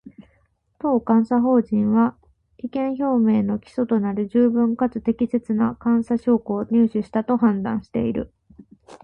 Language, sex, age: Japanese, female, 19-29